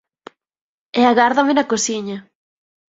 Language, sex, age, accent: Galician, female, 19-29, Atlántico (seseo e gheada)